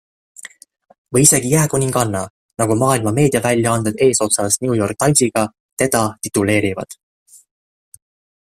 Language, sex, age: Estonian, male, 19-29